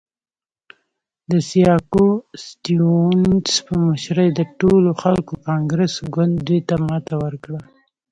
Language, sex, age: Pashto, female, 19-29